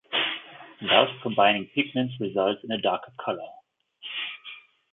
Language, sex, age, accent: English, male, 30-39, United States English